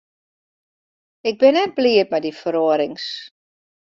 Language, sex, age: Western Frisian, female, 50-59